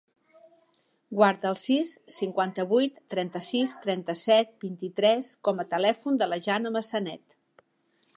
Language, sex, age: Catalan, female, 50-59